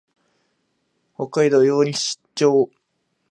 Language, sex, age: Japanese, male, 19-29